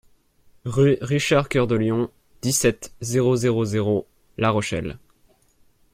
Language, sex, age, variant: French, male, 19-29, Français de métropole